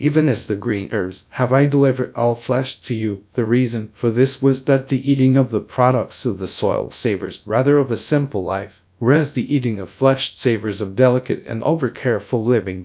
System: TTS, GradTTS